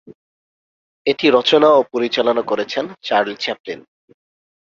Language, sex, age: Bengali, male, 19-29